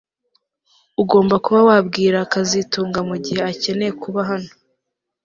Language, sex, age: Kinyarwanda, female, 19-29